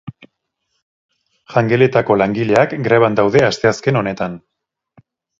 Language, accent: Basque, Erdialdekoa edo Nafarra (Gipuzkoa, Nafarroa)